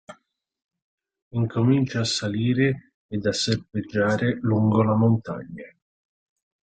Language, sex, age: Italian, male, 30-39